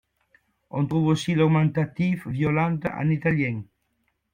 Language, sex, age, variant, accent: French, male, 70-79, Français d'Amérique du Nord, Français du Canada